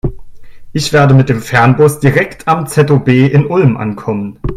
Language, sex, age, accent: German, male, 30-39, Deutschland Deutsch